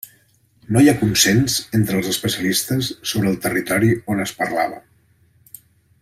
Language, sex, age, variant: Catalan, male, 40-49, Central